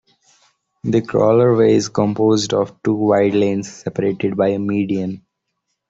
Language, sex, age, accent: English, male, 19-29, India and South Asia (India, Pakistan, Sri Lanka)